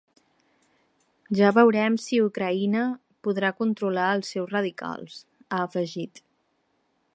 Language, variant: Catalan, Central